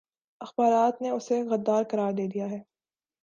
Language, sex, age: Urdu, female, 19-29